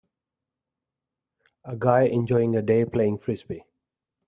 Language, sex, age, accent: English, male, 30-39, India and South Asia (India, Pakistan, Sri Lanka)